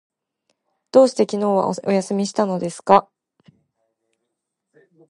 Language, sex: Japanese, female